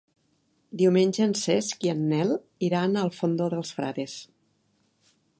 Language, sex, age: Catalan, female, 50-59